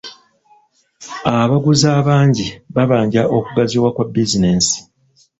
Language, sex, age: Ganda, male, 40-49